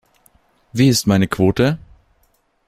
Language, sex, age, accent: German, male, 19-29, Österreichisches Deutsch